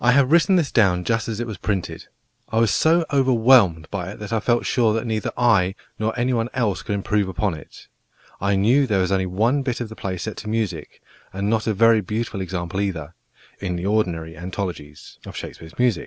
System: none